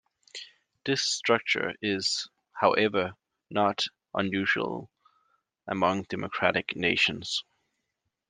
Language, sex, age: English, male, 19-29